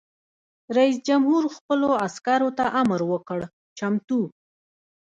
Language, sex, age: Pashto, female, 30-39